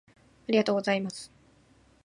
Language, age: Japanese, 19-29